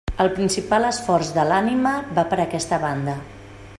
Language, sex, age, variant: Catalan, female, 40-49, Central